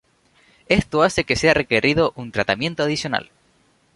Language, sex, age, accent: Spanish, male, 19-29, España: Islas Canarias